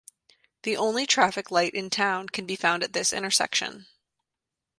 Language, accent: English, United States English